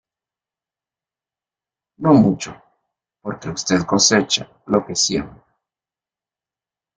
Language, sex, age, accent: Spanish, male, 40-49, América central